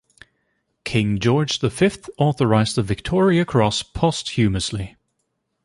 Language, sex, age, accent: English, male, 19-29, United States English